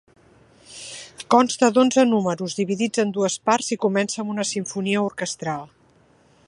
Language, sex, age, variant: Catalan, female, 50-59, Central